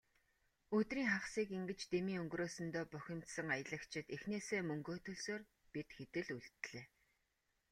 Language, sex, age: Mongolian, female, 30-39